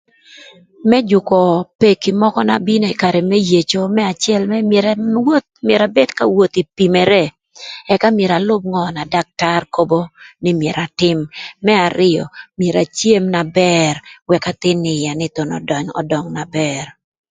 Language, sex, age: Thur, female, 50-59